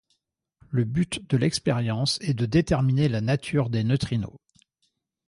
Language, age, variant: French, 50-59, Français de métropole